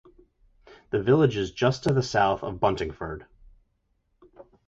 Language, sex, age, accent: English, male, 30-39, United States English